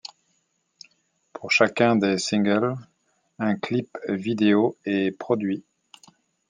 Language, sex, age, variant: French, male, 50-59, Français de métropole